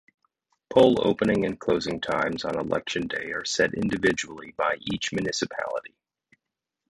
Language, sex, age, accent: English, male, 30-39, United States English